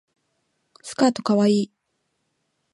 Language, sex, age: Japanese, female, 19-29